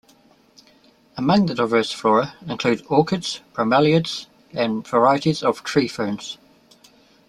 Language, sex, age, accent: English, male, 30-39, New Zealand English